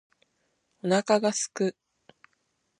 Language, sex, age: Japanese, female, 19-29